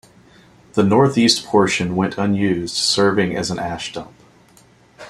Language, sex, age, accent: English, male, 40-49, United States English